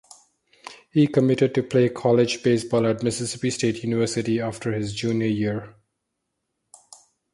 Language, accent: English, India and South Asia (India, Pakistan, Sri Lanka)